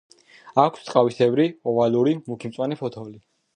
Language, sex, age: Georgian, female, 19-29